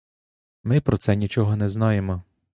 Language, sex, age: Ukrainian, male, 19-29